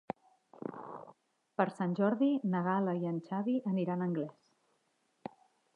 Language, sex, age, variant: Catalan, female, 40-49, Central